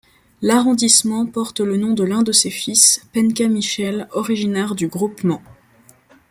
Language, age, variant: French, 19-29, Français de métropole